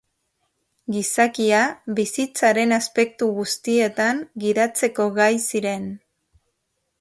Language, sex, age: Basque, female, 40-49